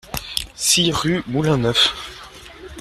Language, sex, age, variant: French, male, 19-29, Français de métropole